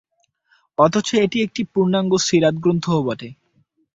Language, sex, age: Bengali, male, 19-29